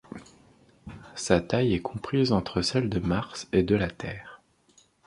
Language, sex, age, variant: French, male, 30-39, Français de métropole